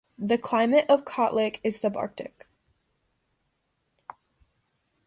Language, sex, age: English, female, under 19